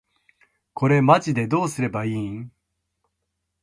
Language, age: Japanese, 50-59